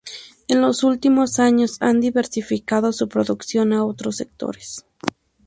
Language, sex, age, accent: Spanish, female, 19-29, México